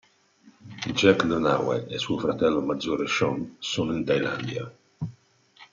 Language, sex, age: Italian, male, 50-59